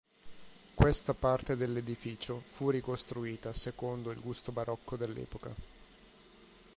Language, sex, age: Italian, male, 30-39